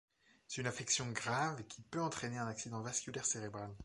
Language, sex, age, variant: French, male, 19-29, Français de métropole